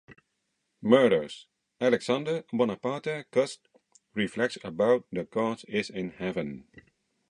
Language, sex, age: English, male, 40-49